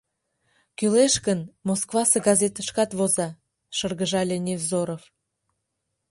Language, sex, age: Mari, female, 19-29